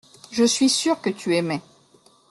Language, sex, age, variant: French, female, 30-39, Français de métropole